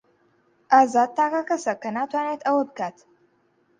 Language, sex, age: Central Kurdish, female, under 19